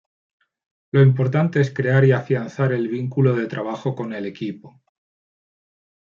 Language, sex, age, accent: Spanish, male, 40-49, España: Norte peninsular (Asturias, Castilla y León, Cantabria, País Vasco, Navarra, Aragón, La Rioja, Guadalajara, Cuenca)